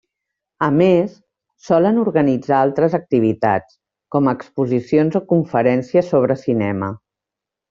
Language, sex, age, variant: Catalan, female, 50-59, Central